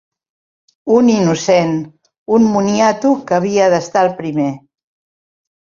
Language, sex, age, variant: Catalan, female, 60-69, Central